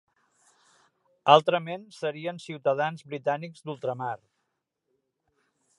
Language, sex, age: Catalan, male, 60-69